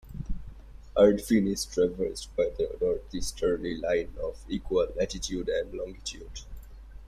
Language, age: English, 19-29